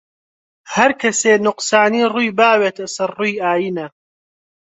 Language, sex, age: Central Kurdish, male, 19-29